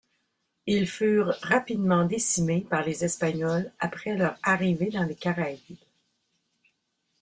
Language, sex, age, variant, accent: French, female, 50-59, Français d'Amérique du Nord, Français du Canada